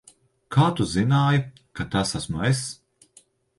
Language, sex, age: Latvian, male, 30-39